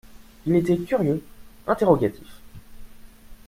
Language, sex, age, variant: French, male, 19-29, Français de métropole